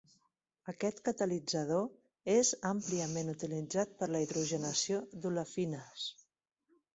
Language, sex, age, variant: Catalan, female, 30-39, Central